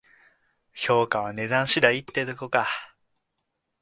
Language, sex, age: Japanese, male, 19-29